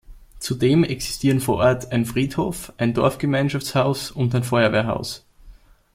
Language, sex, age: German, male, under 19